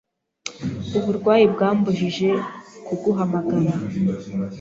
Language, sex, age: Kinyarwanda, female, 19-29